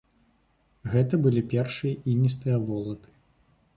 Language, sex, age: Belarusian, male, 19-29